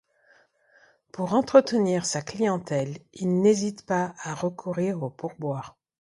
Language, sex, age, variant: French, female, 40-49, Français de métropole